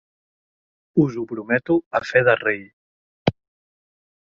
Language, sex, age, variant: Catalan, male, 30-39, Central